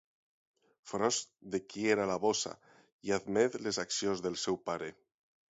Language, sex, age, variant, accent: Catalan, male, 30-39, Valencià meridional, central; valencià